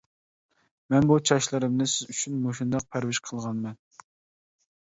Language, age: Uyghur, 30-39